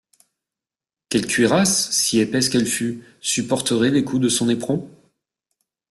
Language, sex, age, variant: French, male, 40-49, Français de métropole